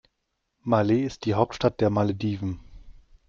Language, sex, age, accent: German, male, 40-49, Deutschland Deutsch